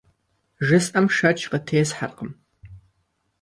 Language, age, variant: Kabardian, 19-29, Адыгэбзэ (Къэбэрдей, Кирил, Урысей)